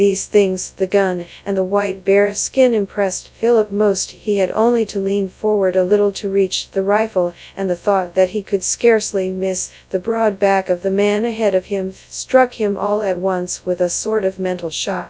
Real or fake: fake